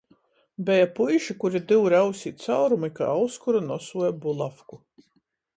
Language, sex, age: Latgalian, female, 40-49